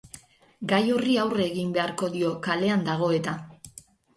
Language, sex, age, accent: Basque, female, 50-59, Erdialdekoa edo Nafarra (Gipuzkoa, Nafarroa)